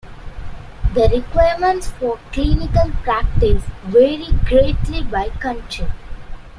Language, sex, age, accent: English, female, 19-29, India and South Asia (India, Pakistan, Sri Lanka)